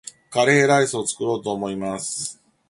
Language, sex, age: Japanese, male, 50-59